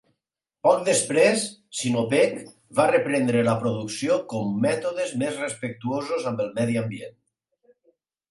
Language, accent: Catalan, valencià